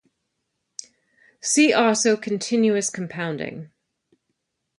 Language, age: English, under 19